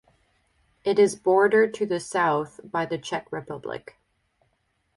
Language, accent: English, United States English